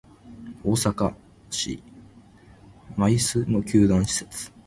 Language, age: Japanese, under 19